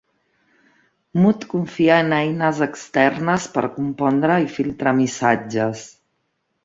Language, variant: Catalan, Central